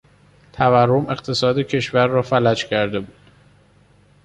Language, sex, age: Persian, male, 19-29